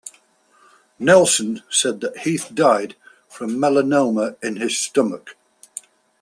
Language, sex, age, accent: English, male, 60-69, England English